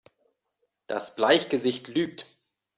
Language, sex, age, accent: German, male, 40-49, Deutschland Deutsch